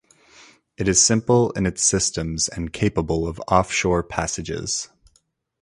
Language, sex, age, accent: English, male, 19-29, United States English